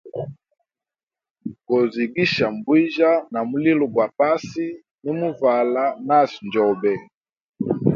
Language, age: Hemba, 40-49